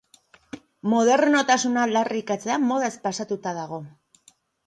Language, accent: Basque, Erdialdekoa edo Nafarra (Gipuzkoa, Nafarroa)